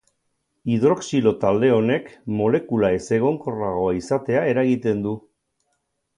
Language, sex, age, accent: Basque, male, 60-69, Mendebalekoa (Araba, Bizkaia, Gipuzkoako mendebaleko herri batzuk)